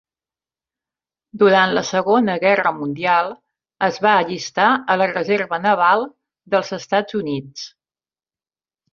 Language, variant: Catalan, Central